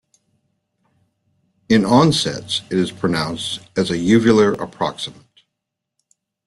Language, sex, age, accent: English, male, 60-69, United States English